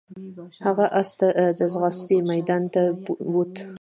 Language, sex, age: Pashto, female, 19-29